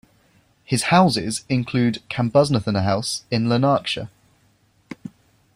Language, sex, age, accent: English, male, 19-29, England English